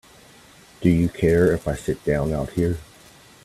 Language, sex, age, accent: English, male, 40-49, United States English